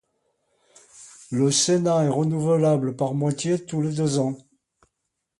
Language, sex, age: French, male, 70-79